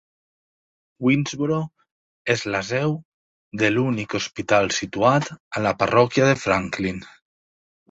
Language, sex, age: Catalan, male, 40-49